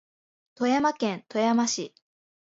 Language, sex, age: Japanese, female, 19-29